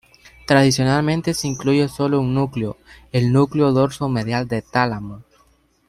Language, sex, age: Spanish, male, 19-29